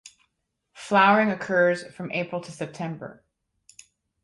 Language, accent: English, United States English